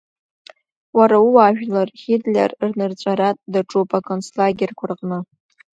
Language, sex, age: Abkhazian, female, under 19